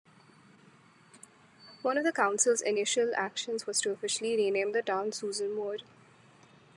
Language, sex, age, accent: English, female, 19-29, India and South Asia (India, Pakistan, Sri Lanka)